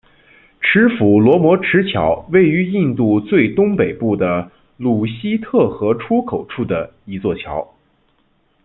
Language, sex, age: Chinese, male, 19-29